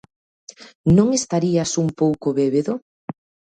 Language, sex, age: Galician, female, 30-39